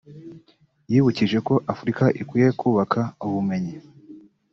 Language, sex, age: Kinyarwanda, male, 19-29